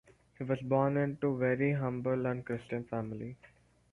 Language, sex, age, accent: English, male, under 19, India and South Asia (India, Pakistan, Sri Lanka)